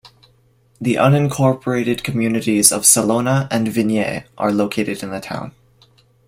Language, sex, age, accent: English, male, 19-29, Canadian English